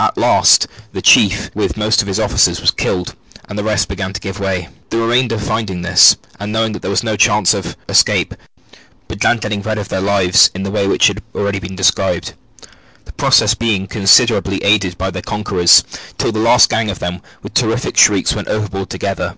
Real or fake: real